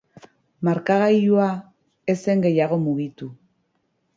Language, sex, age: Basque, female, 40-49